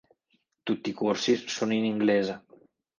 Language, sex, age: Italian, male, 30-39